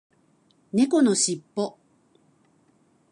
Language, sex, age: Japanese, female, 50-59